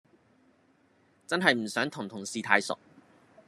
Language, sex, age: Cantonese, female, 19-29